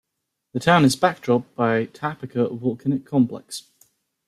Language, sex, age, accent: English, male, 19-29, England English